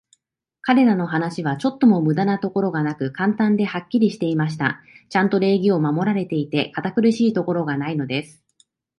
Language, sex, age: Japanese, female, 30-39